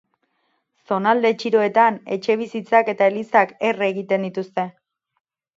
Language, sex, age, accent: Basque, female, 30-39, Erdialdekoa edo Nafarra (Gipuzkoa, Nafarroa)